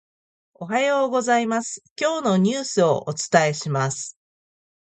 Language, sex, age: Japanese, female, 40-49